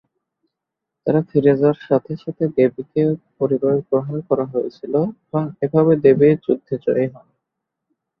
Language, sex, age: Bengali, male, 19-29